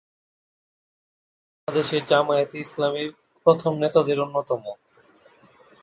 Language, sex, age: Bengali, male, 19-29